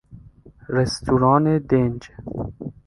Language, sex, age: Persian, male, 19-29